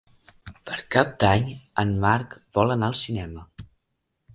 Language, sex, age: Catalan, male, under 19